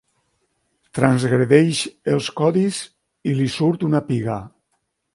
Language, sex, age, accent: Catalan, male, 60-69, valencià